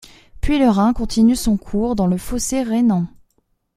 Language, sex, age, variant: French, female, 19-29, Français de métropole